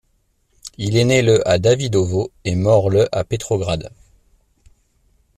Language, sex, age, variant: French, male, 30-39, Français de métropole